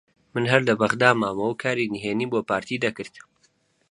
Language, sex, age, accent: Central Kurdish, male, 19-29, سۆرانی